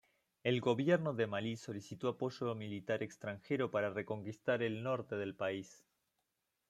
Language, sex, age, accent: Spanish, male, 30-39, Rioplatense: Argentina, Uruguay, este de Bolivia, Paraguay